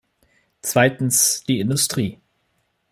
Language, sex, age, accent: German, male, 19-29, Deutschland Deutsch